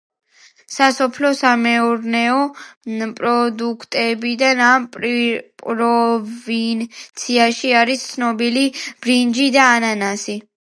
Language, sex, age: Georgian, female, under 19